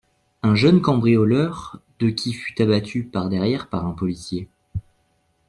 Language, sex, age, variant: French, male, 19-29, Français de métropole